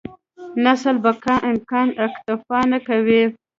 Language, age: Pashto, 19-29